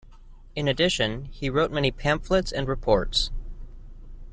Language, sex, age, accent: English, male, 19-29, United States English